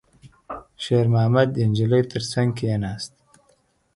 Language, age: Pashto, 30-39